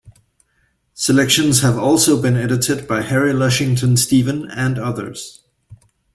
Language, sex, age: English, male, 40-49